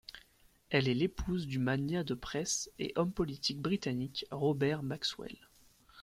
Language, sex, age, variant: French, male, 19-29, Français de métropole